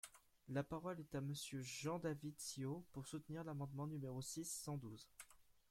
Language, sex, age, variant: French, male, under 19, Français de métropole